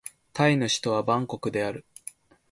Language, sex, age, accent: Japanese, male, 19-29, 標準語